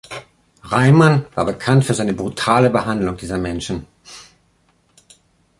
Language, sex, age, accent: German, male, 50-59, Deutschland Deutsch